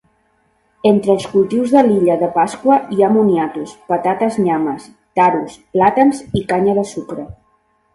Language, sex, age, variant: Catalan, female, 50-59, Central